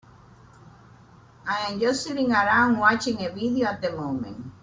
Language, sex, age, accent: English, female, 60-69, United States English